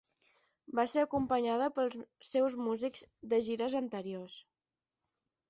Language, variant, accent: Catalan, Balear, balear